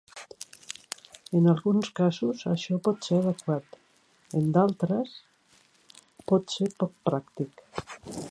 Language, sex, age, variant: Catalan, female, 60-69, Central